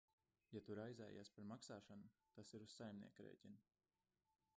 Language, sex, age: Latvian, male, 19-29